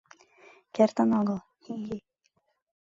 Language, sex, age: Mari, female, 19-29